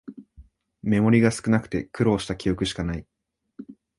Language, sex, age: Japanese, male, 19-29